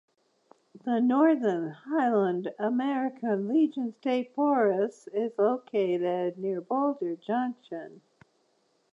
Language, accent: English, Canadian English